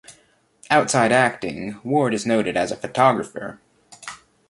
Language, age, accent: English, 19-29, United States English